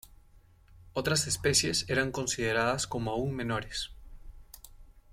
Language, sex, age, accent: Spanish, male, 19-29, Andino-Pacífico: Colombia, Perú, Ecuador, oeste de Bolivia y Venezuela andina